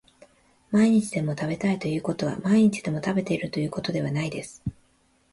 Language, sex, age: Japanese, female, 30-39